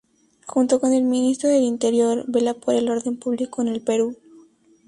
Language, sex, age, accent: Spanish, female, under 19, México